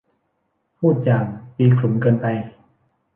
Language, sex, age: Thai, male, 19-29